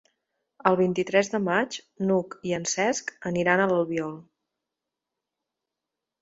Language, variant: Catalan, Septentrional